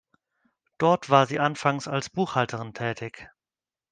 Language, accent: German, Deutschland Deutsch